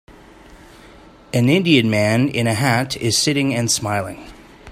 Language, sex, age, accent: English, male, 40-49, Canadian English